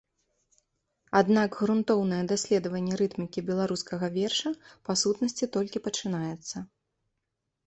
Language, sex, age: Belarusian, female, 30-39